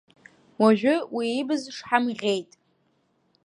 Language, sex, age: Abkhazian, female, under 19